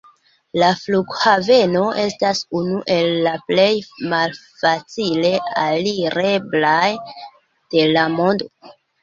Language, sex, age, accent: Esperanto, female, 19-29, Internacia